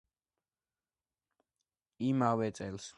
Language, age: Georgian, under 19